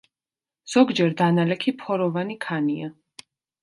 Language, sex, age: Georgian, female, 19-29